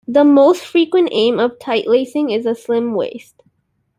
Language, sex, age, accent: English, female, 19-29, Canadian English